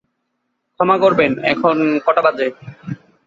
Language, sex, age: Bengali, male, 19-29